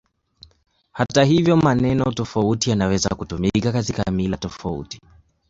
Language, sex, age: Swahili, male, 19-29